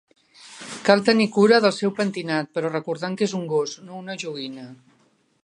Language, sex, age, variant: Catalan, female, 60-69, Central